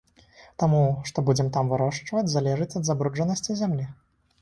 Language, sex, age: Belarusian, male, 19-29